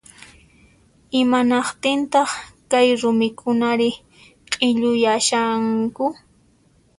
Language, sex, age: Puno Quechua, female, 19-29